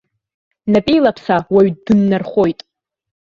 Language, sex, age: Abkhazian, female, under 19